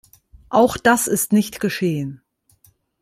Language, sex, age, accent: German, female, 30-39, Deutschland Deutsch